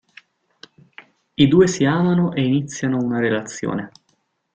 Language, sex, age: Italian, male, 19-29